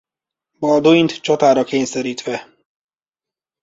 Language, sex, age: Hungarian, male, 30-39